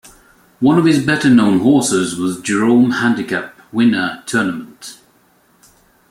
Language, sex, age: English, male, 40-49